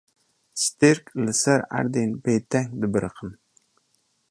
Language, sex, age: Kurdish, male, 30-39